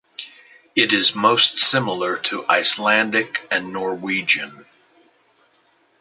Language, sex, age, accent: English, male, 50-59, United States English